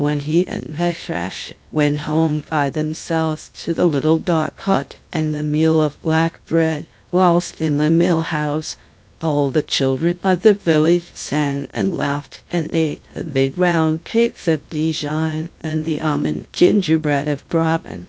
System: TTS, GlowTTS